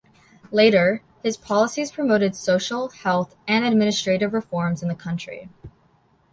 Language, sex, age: English, female, under 19